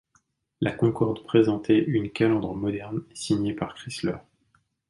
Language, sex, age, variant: French, male, 30-39, Français de métropole